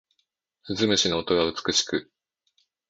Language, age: Japanese, under 19